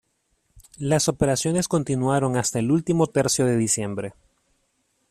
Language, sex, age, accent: Spanish, male, 30-39, América central